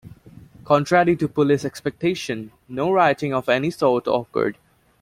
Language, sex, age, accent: English, male, 19-29, United States English